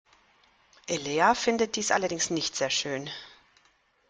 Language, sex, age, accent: German, female, 40-49, Deutschland Deutsch